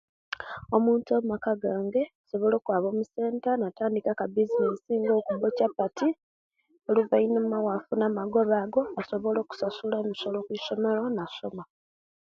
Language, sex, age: Kenyi, female, 19-29